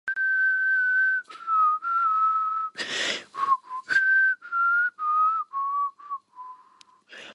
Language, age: English, 19-29